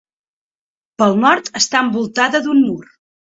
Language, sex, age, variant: Catalan, female, 19-29, Central